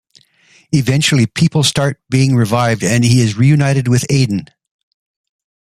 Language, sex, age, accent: English, male, 60-69, Canadian English